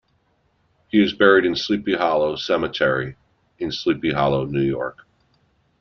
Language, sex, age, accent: English, male, 50-59, United States English